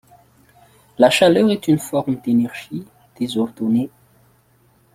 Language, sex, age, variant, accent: French, male, 30-39, Français d'Afrique subsaharienne et des îles africaines, Français de Madagascar